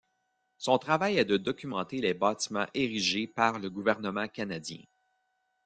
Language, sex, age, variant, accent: French, male, 40-49, Français d'Amérique du Nord, Français du Canada